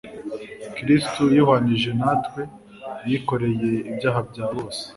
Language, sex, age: Kinyarwanda, male, 19-29